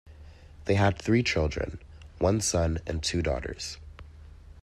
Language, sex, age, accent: English, male, 19-29, United States English